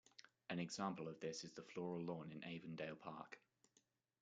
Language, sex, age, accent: English, male, 30-39, England English